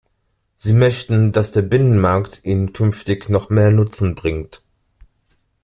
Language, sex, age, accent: German, male, 19-29, Deutschland Deutsch